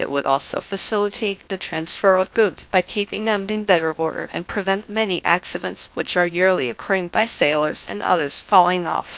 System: TTS, GlowTTS